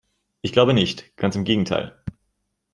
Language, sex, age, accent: German, male, 19-29, Deutschland Deutsch